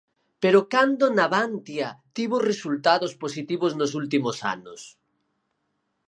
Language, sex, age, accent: Galician, male, 50-59, Oriental (común en zona oriental)